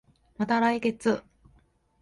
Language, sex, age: Japanese, female, 19-29